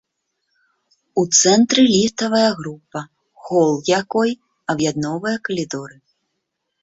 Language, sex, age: Belarusian, female, 30-39